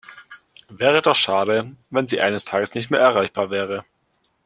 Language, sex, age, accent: German, male, 19-29, Deutschland Deutsch